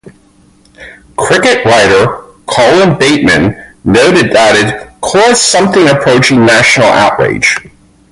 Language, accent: English, United States English